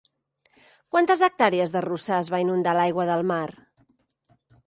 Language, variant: Catalan, Central